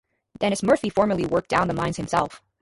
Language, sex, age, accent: English, female, 19-29, United States English